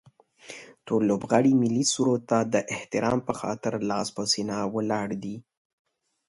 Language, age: Pashto, 19-29